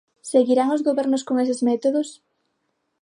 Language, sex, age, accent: Galician, female, under 19, Normativo (estándar); Neofalante